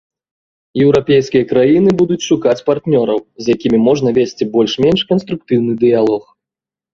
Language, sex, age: Belarusian, male, 30-39